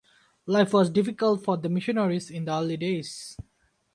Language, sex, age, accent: English, male, 19-29, India and South Asia (India, Pakistan, Sri Lanka)